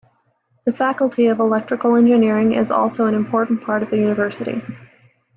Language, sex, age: English, female, 30-39